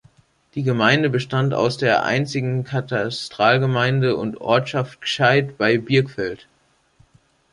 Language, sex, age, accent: German, male, under 19, Deutschland Deutsch